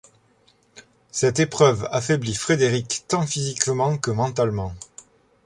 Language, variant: French, Français de métropole